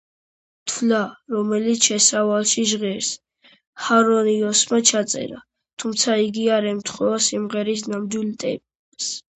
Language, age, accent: Georgian, under 19, ჩვეულებრივი